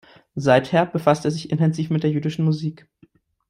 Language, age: German, 19-29